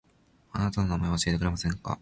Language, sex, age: Japanese, male, 19-29